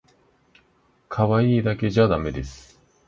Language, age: Japanese, 19-29